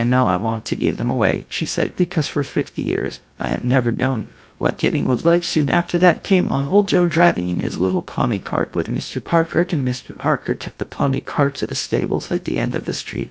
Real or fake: fake